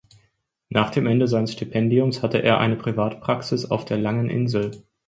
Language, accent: German, Deutschland Deutsch